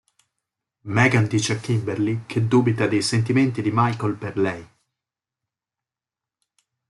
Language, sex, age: Italian, male, 40-49